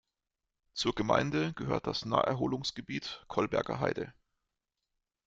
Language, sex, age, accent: German, male, 30-39, Deutschland Deutsch